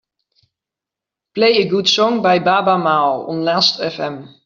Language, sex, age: English, male, under 19